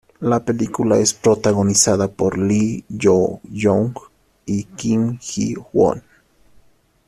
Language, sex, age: Spanish, male, 19-29